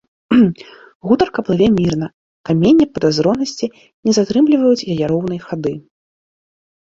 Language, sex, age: Belarusian, female, 19-29